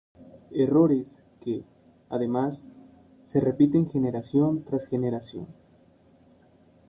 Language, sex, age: Spanish, male, 19-29